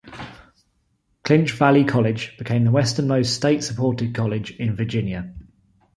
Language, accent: English, England English